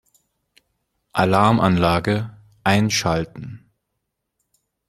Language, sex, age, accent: German, male, 19-29, Deutschland Deutsch